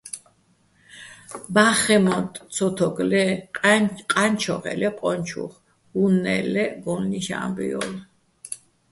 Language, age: Bats, 60-69